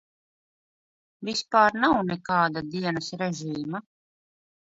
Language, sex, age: Latvian, female, 40-49